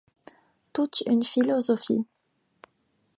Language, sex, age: French, female, 19-29